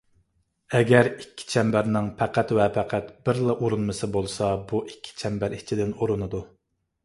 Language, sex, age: Uyghur, male, 19-29